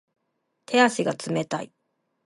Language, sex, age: Japanese, female, 30-39